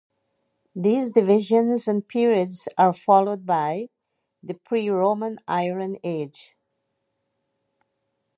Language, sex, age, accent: English, female, 50-59, England English